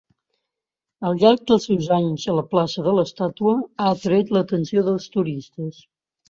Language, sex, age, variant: Catalan, female, 70-79, Central